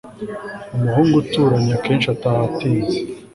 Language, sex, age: Kinyarwanda, male, 19-29